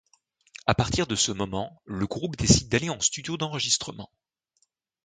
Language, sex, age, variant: French, male, 19-29, Français de métropole